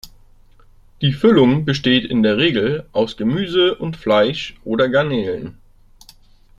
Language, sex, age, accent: German, male, 30-39, Deutschland Deutsch